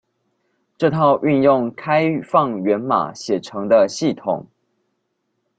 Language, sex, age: Chinese, male, 19-29